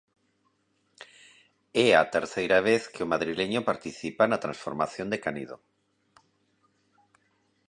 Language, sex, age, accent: Galician, male, 50-59, Normativo (estándar)